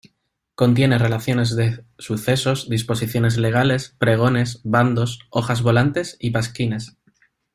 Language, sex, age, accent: Spanish, male, 30-39, España: Sur peninsular (Andalucia, Extremadura, Murcia)